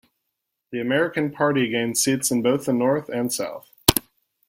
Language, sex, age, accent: English, male, 30-39, United States English